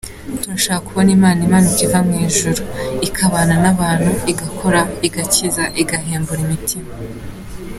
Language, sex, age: Kinyarwanda, female, under 19